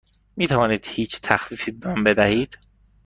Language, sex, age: Persian, male, 19-29